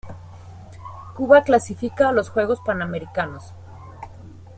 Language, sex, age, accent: Spanish, female, 30-39, México